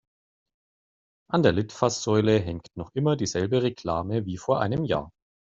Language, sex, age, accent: German, male, 40-49, Deutschland Deutsch